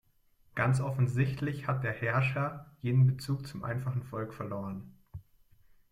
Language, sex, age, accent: German, male, 19-29, Deutschland Deutsch